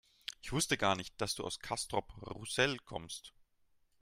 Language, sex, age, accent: German, male, 19-29, Deutschland Deutsch